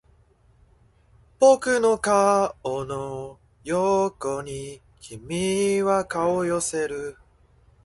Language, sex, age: Japanese, male, 19-29